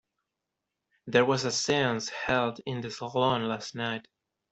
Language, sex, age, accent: English, male, 19-29, United States English